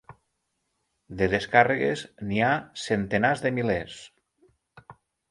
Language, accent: Catalan, Lleidatà